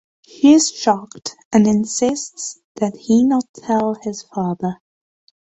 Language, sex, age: English, female, 19-29